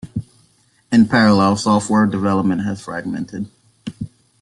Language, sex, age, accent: English, female, 19-29, Australian English